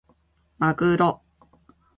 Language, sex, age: Japanese, female, 50-59